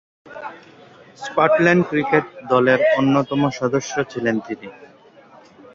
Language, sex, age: Bengali, male, 19-29